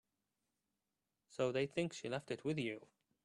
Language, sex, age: English, male, 30-39